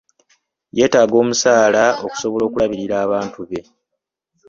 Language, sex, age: Ganda, male, 19-29